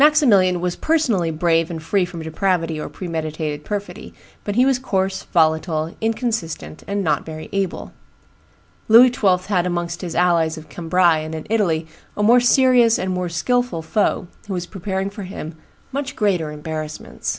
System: none